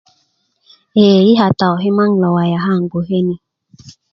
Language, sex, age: Kuku, female, 19-29